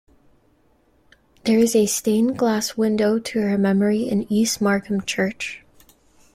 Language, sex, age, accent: English, female, 19-29, United States English